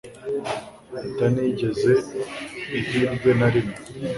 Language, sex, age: Kinyarwanda, male, under 19